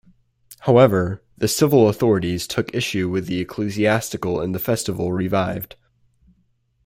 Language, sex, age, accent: English, male, under 19, United States English